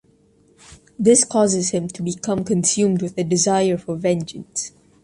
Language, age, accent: English, under 19, United States English